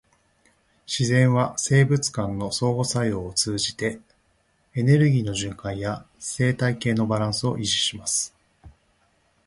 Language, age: Japanese, 40-49